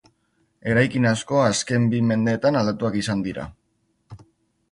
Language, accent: Basque, Mendebalekoa (Araba, Bizkaia, Gipuzkoako mendebaleko herri batzuk)